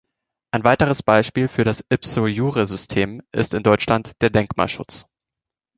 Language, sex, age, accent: German, male, 19-29, Deutschland Deutsch